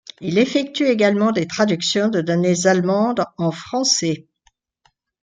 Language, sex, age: French, female, 70-79